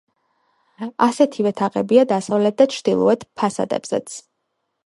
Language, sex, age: Georgian, female, 19-29